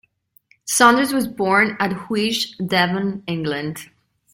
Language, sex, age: English, female, 30-39